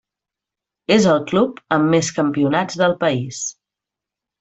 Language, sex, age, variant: Catalan, female, 30-39, Central